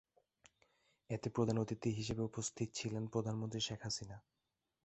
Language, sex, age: Bengali, male, 19-29